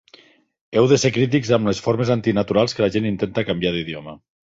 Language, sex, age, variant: Catalan, male, 40-49, Septentrional